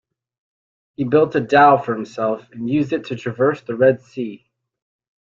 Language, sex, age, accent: English, male, 30-39, United States English